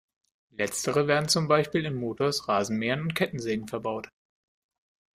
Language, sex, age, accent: German, male, 30-39, Deutschland Deutsch